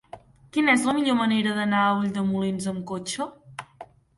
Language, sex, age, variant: Catalan, female, under 19, Central